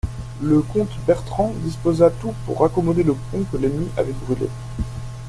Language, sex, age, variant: French, male, 19-29, Français de métropole